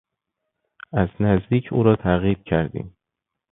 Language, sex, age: Persian, male, 19-29